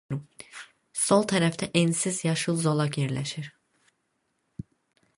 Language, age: Azerbaijani, under 19